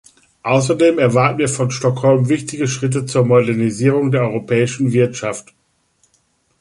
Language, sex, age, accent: German, male, 50-59, Deutschland Deutsch